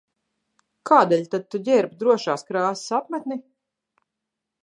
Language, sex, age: Latvian, female, 40-49